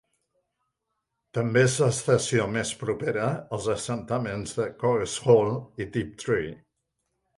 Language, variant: Catalan, Central